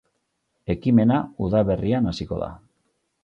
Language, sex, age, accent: Basque, male, 50-59, Mendebalekoa (Araba, Bizkaia, Gipuzkoako mendebaleko herri batzuk)